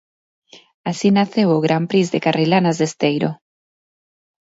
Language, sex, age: Galician, female, 30-39